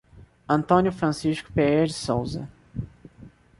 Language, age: Portuguese, under 19